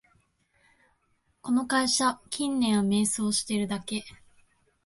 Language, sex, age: Japanese, female, 19-29